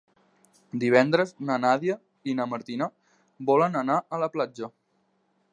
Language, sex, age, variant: Catalan, male, 19-29, Nord-Occidental